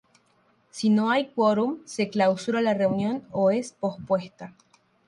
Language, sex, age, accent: Spanish, female, 19-29, Rioplatense: Argentina, Uruguay, este de Bolivia, Paraguay